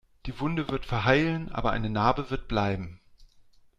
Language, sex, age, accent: German, male, 40-49, Deutschland Deutsch